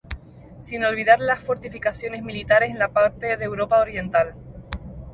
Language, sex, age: Spanish, female, 19-29